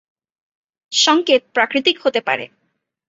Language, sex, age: Bengali, female, 19-29